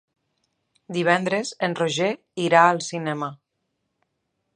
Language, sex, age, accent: Catalan, female, 30-39, Lleidatà